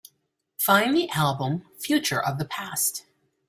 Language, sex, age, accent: English, female, 40-49, United States English